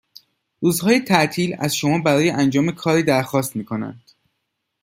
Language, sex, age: Persian, male, 19-29